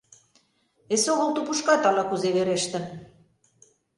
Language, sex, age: Mari, female, 50-59